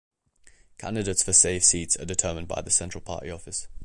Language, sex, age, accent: English, male, under 19, England English